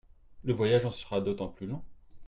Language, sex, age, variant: French, male, 30-39, Français de métropole